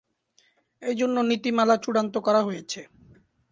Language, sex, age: Bengali, male, 19-29